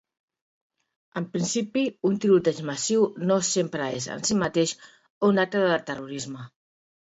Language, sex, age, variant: Catalan, female, 40-49, Central